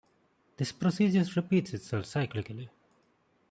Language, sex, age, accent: English, male, 19-29, India and South Asia (India, Pakistan, Sri Lanka)